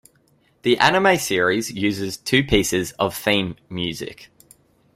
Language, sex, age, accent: English, male, 19-29, Australian English